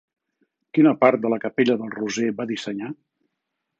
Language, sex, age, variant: Catalan, male, 60-69, Central